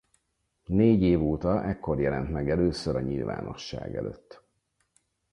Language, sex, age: Hungarian, male, 40-49